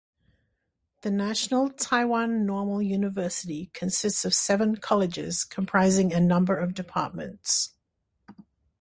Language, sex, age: English, female, 60-69